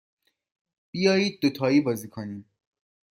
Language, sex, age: Persian, male, 19-29